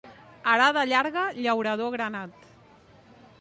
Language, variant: Catalan, Central